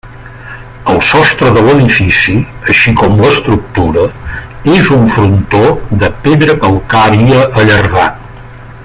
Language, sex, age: Catalan, male, 60-69